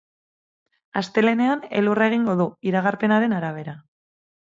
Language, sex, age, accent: Basque, female, 30-39, Mendebalekoa (Araba, Bizkaia, Gipuzkoako mendebaleko herri batzuk)